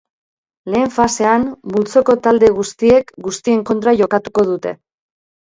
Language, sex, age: Basque, female, 50-59